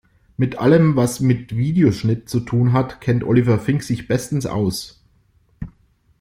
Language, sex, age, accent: German, male, 40-49, Deutschland Deutsch